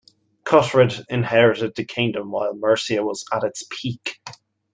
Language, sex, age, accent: English, male, 19-29, Irish English